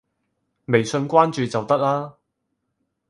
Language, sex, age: Cantonese, male, 30-39